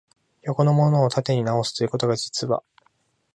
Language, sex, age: Japanese, male, 19-29